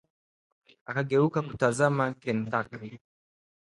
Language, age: Swahili, 19-29